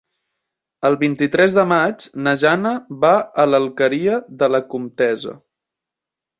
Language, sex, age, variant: Catalan, male, 19-29, Central